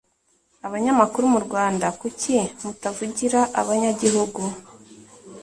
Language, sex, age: Kinyarwanda, female, 19-29